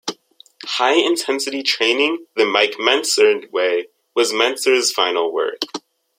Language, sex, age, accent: English, male, under 19, United States English